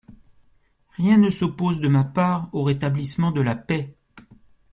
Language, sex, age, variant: French, male, 50-59, Français de métropole